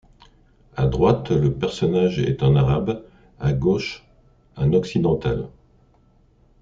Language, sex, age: French, male, 60-69